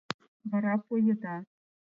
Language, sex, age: Mari, female, 19-29